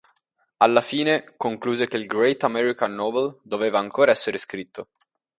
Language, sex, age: Italian, male, 19-29